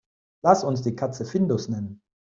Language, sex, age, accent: German, male, 40-49, Deutschland Deutsch